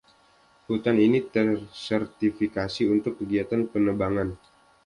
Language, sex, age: Indonesian, male, 19-29